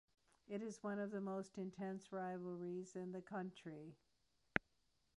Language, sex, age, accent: English, female, 60-69, Canadian English